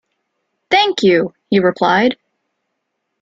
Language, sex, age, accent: English, female, 19-29, United States English